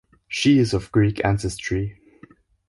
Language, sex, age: English, male, under 19